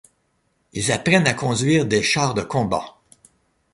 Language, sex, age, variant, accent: French, male, 60-69, Français d'Amérique du Nord, Français du Canada